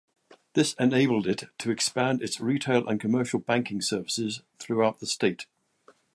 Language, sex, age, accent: English, male, 60-69, England English